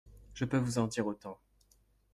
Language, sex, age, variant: French, male, 30-39, Français de métropole